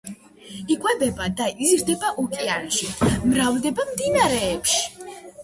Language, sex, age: Georgian, female, 60-69